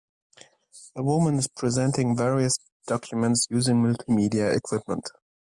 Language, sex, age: English, male, 19-29